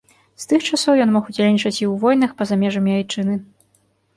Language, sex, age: Belarusian, female, 30-39